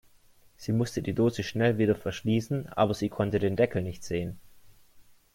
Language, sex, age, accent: German, male, 19-29, Deutschland Deutsch